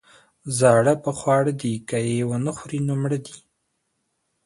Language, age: Pashto, 19-29